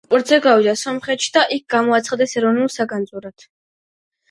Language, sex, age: Georgian, female, under 19